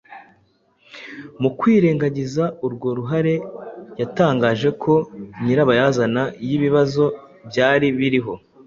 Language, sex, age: Kinyarwanda, male, 19-29